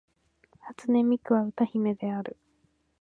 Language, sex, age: Japanese, female, 19-29